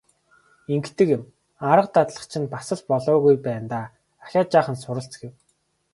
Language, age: Mongolian, 19-29